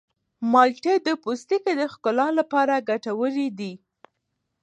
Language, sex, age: Pashto, female, under 19